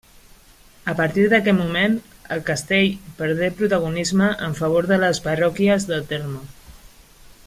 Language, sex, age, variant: Catalan, female, 30-39, Central